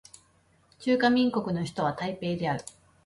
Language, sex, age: Japanese, female, 30-39